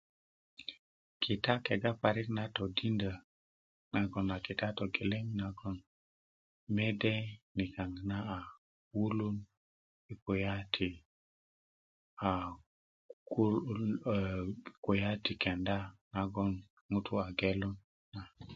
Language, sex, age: Kuku, male, 30-39